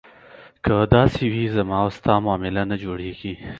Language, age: Pashto, 19-29